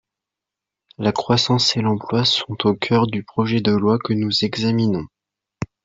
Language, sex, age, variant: French, male, under 19, Français de métropole